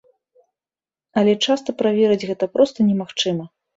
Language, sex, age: Belarusian, female, 30-39